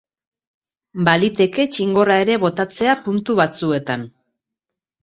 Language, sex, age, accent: Basque, female, 40-49, Mendebalekoa (Araba, Bizkaia, Gipuzkoako mendebaleko herri batzuk)